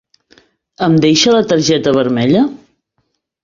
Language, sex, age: Catalan, female, 40-49